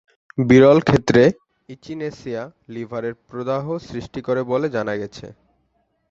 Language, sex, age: Bengali, male, 19-29